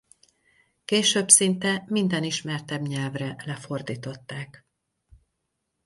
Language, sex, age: Hungarian, female, 40-49